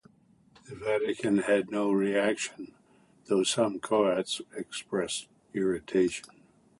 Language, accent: English, Canadian English